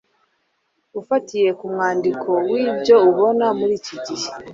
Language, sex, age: Kinyarwanda, female, 30-39